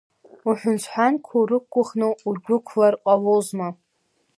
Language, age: Abkhazian, under 19